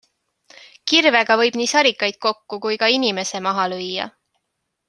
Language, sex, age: Estonian, female, 19-29